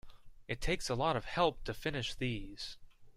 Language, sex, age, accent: English, male, 19-29, United States English